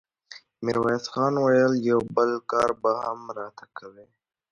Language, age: Pashto, under 19